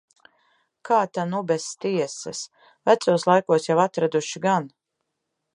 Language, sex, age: Latvian, female, 40-49